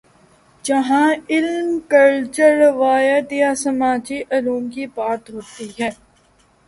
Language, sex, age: Urdu, female, 19-29